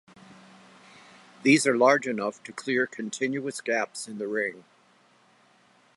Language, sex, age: English, male, 70-79